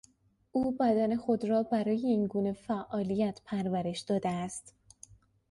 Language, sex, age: Persian, female, 19-29